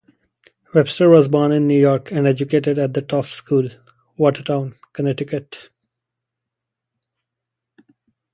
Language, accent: English, India and South Asia (India, Pakistan, Sri Lanka)